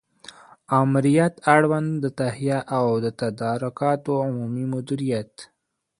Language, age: Pashto, 19-29